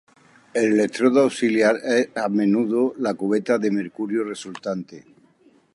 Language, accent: Spanish, España: Sur peninsular (Andalucia, Extremadura, Murcia)